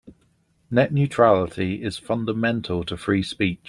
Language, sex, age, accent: English, male, 30-39, England English